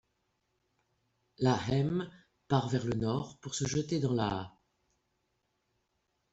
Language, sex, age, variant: French, female, 60-69, Français de métropole